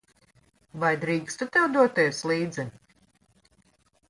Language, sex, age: Latvian, female, 50-59